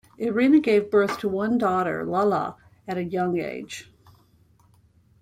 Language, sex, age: English, female, 60-69